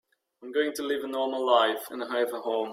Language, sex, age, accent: English, male, 30-39, United States English